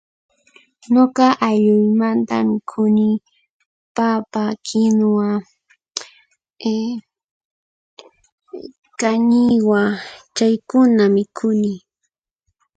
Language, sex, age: Puno Quechua, female, under 19